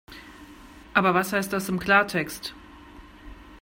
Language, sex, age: German, female, 30-39